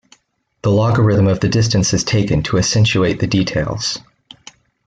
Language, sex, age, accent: English, male, 19-29, United States English